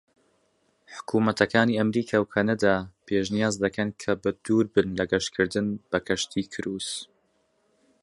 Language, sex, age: Central Kurdish, male, 19-29